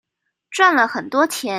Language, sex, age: Chinese, female, 19-29